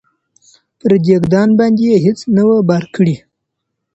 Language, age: Pashto, 19-29